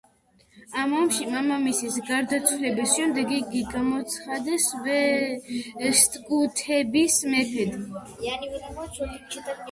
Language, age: Georgian, 30-39